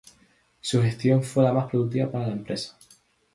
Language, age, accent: Spanish, 19-29, España: Islas Canarias